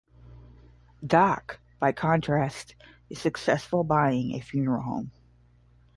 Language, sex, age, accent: English, female, 40-49, United States English; Midwestern